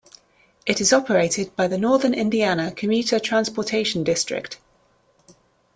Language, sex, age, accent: English, female, 30-39, England English